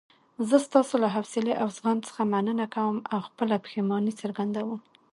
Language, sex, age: Pashto, female, 19-29